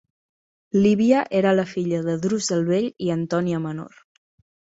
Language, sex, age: Catalan, male, 50-59